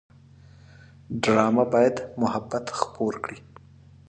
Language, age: Pashto, 30-39